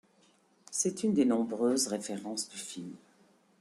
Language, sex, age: French, female, 50-59